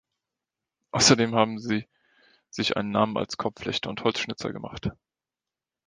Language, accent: German, Deutschland Deutsch